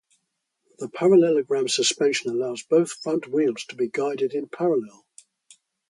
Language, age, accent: English, 80-89, England English